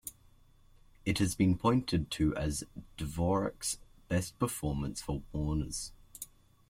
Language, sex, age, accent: English, male, under 19, Australian English